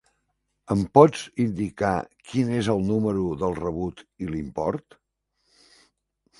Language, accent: Catalan, balear; central